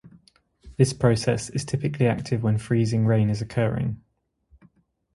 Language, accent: English, England English